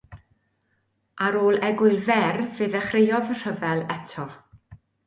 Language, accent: Welsh, Y Deyrnas Unedig Cymraeg